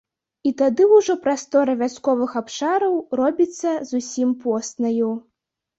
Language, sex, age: Belarusian, female, under 19